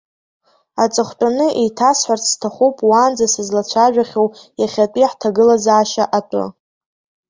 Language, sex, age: Abkhazian, female, under 19